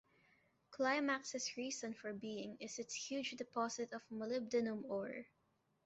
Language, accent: English, Filipino